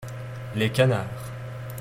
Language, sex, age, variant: French, male, 19-29, Français de métropole